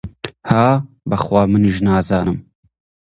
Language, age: Central Kurdish, 19-29